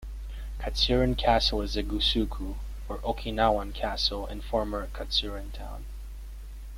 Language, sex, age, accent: English, male, under 19, Canadian English